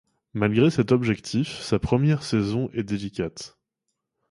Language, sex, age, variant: French, male, 30-39, Français de métropole